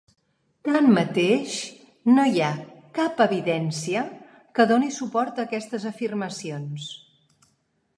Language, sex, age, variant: Catalan, female, 50-59, Central